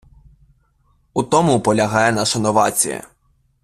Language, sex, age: Ukrainian, male, under 19